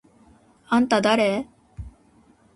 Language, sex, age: Japanese, female, 19-29